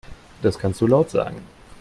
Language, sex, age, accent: German, male, 30-39, Deutschland Deutsch